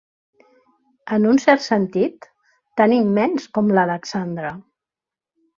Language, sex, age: Catalan, female, 60-69